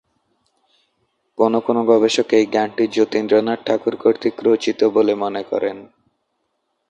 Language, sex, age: Bengali, male, under 19